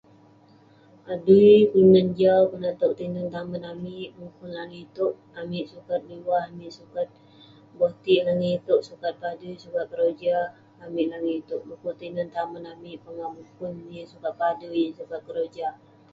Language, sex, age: Western Penan, female, 19-29